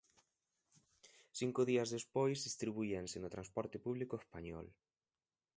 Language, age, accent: Galician, 19-29, Atlántico (seseo e gheada)